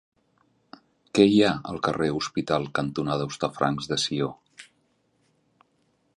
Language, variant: Catalan, Central